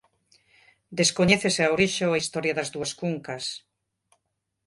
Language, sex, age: Galician, female, 50-59